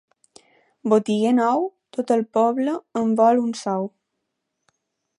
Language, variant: Catalan, Balear